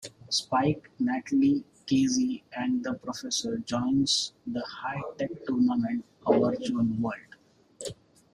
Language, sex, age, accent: English, male, 30-39, India and South Asia (India, Pakistan, Sri Lanka)